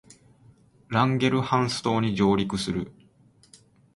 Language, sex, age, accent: Japanese, male, 40-49, 関西弁